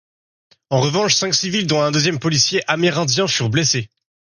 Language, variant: French, Français de métropole